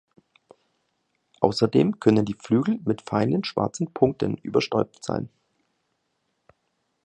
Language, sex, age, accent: German, male, 30-39, Deutschland Deutsch